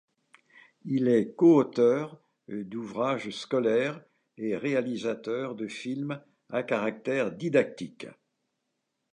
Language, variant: French, Français de métropole